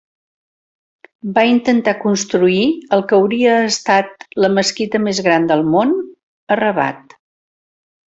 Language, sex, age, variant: Catalan, female, 60-69, Central